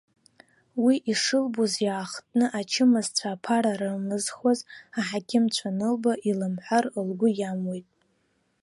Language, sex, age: Abkhazian, female, 19-29